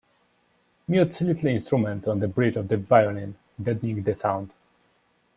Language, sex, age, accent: English, male, 19-29, England English